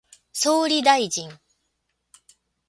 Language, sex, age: Japanese, female, 60-69